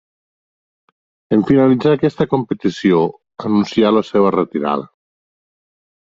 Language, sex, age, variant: Catalan, male, 40-49, Nord-Occidental